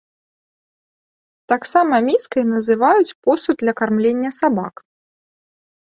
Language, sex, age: Belarusian, female, 30-39